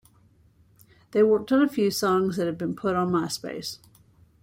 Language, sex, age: English, female, 60-69